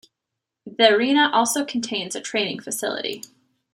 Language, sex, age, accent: English, female, 19-29, United States English